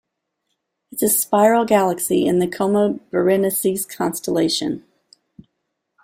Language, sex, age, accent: English, female, 40-49, United States English